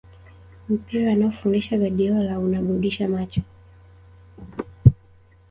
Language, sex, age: Swahili, female, 19-29